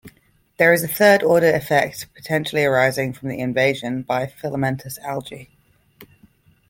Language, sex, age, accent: English, female, 19-29, England English